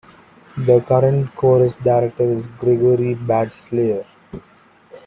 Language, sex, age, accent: English, male, 19-29, India and South Asia (India, Pakistan, Sri Lanka)